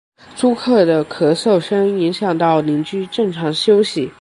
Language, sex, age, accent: Chinese, male, under 19, 出生地：江西省